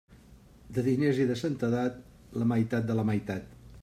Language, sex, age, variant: Catalan, male, 50-59, Central